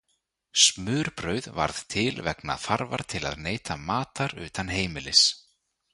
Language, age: Icelandic, 30-39